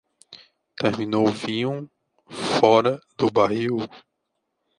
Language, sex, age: Portuguese, male, 30-39